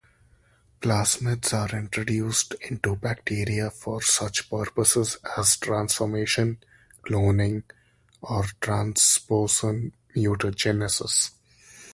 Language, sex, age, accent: English, male, 19-29, India and South Asia (India, Pakistan, Sri Lanka)